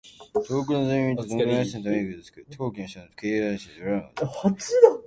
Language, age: Japanese, under 19